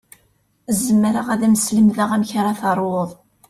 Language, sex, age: Kabyle, female, 40-49